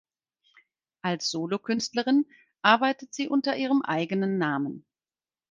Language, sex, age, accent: German, female, 50-59, Deutschland Deutsch